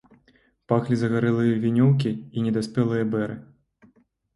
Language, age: Belarusian, 19-29